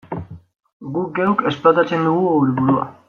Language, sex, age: Basque, male, 19-29